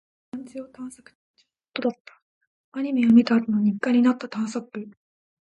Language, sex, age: Japanese, female, 19-29